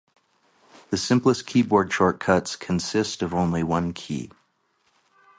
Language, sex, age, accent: English, male, 30-39, United States English